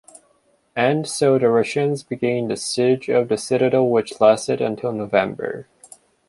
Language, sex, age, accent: English, male, 30-39, United States English